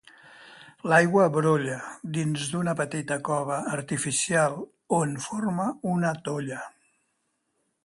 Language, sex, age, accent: Catalan, male, 60-69, Barceloní